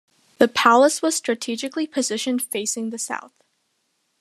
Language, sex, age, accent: English, female, under 19, United States English